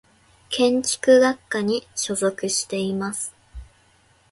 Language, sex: Japanese, female